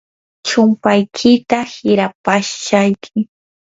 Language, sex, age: Yanahuanca Pasco Quechua, female, 19-29